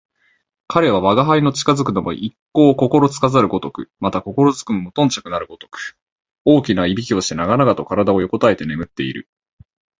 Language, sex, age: Japanese, male, 19-29